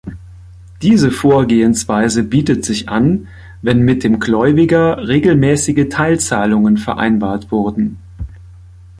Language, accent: German, Deutschland Deutsch